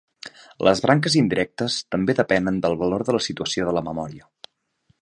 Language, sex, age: Catalan, male, 19-29